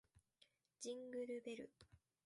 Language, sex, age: Japanese, female, 19-29